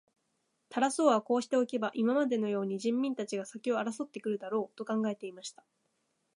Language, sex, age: Japanese, female, 19-29